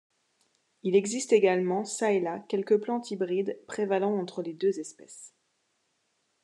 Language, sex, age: French, female, 30-39